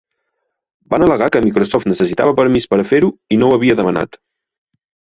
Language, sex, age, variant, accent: Catalan, male, 19-29, Central, gironí; Garrotxi